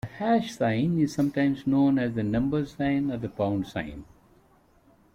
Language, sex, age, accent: English, male, 40-49, India and South Asia (India, Pakistan, Sri Lanka)